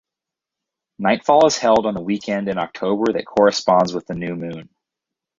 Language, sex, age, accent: English, male, 19-29, United States English